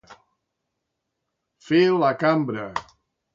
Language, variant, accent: Catalan, Central, central